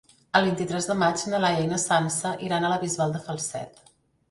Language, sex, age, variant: Catalan, female, 50-59, Central